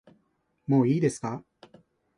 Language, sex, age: Japanese, male, 40-49